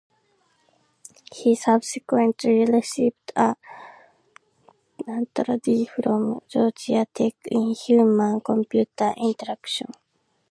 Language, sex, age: English, female, under 19